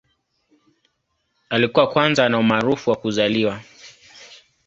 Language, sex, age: Swahili, male, 19-29